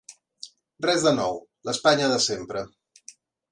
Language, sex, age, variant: Catalan, male, 30-39, Central